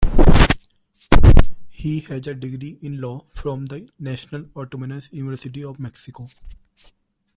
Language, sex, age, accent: English, male, 19-29, India and South Asia (India, Pakistan, Sri Lanka)